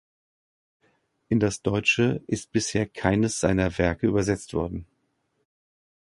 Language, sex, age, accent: German, male, 50-59, Deutschland Deutsch